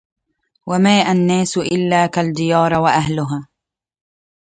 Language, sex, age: Arabic, female, 19-29